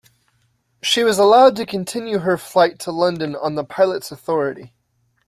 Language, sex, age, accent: English, male, 19-29, United States English